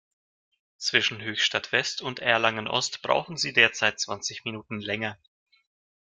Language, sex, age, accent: German, male, 19-29, Russisch Deutsch